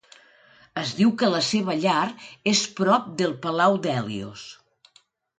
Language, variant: Catalan, Nord-Occidental